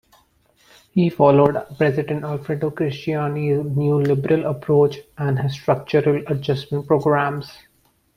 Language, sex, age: English, male, 19-29